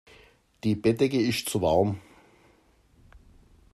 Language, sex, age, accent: German, male, 50-59, Deutschland Deutsch